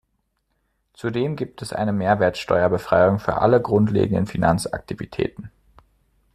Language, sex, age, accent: German, male, 30-39, Deutschland Deutsch